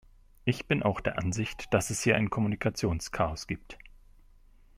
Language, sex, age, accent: German, male, 40-49, Deutschland Deutsch